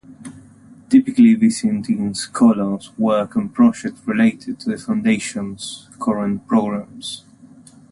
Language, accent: English, England English